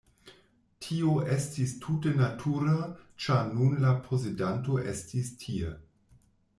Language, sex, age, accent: Esperanto, male, 40-49, Internacia